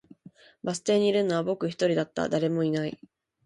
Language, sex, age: Japanese, female, 19-29